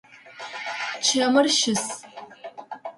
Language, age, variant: Adyghe, 50-59, Адыгабзэ (Кирил, пстэумэ зэдыряе)